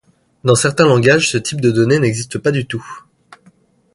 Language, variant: French, Français de métropole